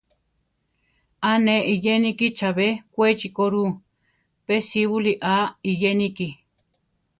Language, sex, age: Central Tarahumara, female, 50-59